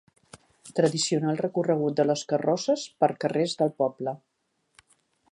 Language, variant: Catalan, Central